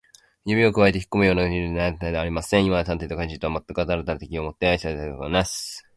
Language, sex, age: Japanese, male, 19-29